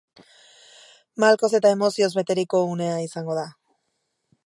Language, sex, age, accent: Basque, female, 30-39, Erdialdekoa edo Nafarra (Gipuzkoa, Nafarroa)